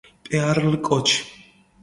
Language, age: Mingrelian, 30-39